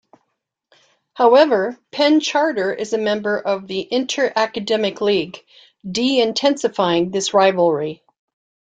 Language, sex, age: English, female, 60-69